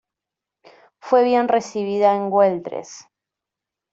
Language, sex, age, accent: Spanish, female, 19-29, Rioplatense: Argentina, Uruguay, este de Bolivia, Paraguay